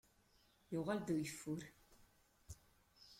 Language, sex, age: Kabyle, female, 80-89